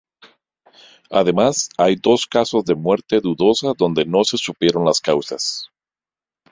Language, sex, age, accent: Spanish, male, 40-49, América central